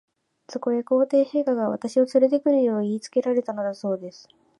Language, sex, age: Japanese, female, 19-29